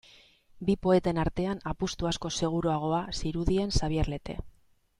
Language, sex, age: Basque, female, 40-49